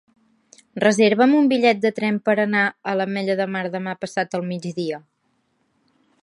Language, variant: Catalan, Central